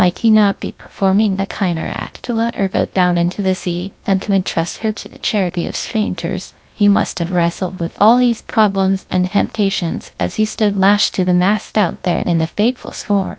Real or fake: fake